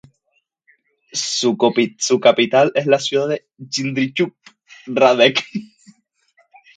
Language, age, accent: Spanish, 19-29, España: Islas Canarias